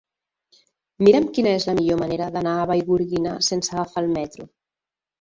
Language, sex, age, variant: Catalan, female, 50-59, Central